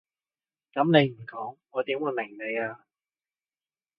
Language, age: Cantonese, 40-49